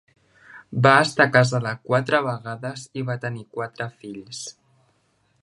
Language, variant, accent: Catalan, Central, central